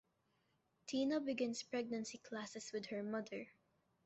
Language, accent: English, Filipino